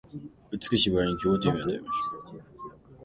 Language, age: Japanese, under 19